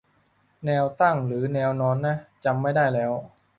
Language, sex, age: Thai, male, 19-29